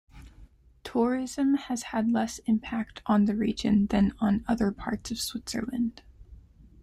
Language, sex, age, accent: English, female, 19-29, United States English